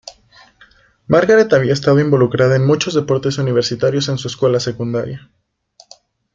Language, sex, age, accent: Spanish, female, 19-29, México